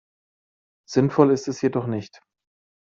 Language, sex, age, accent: German, male, 30-39, Deutschland Deutsch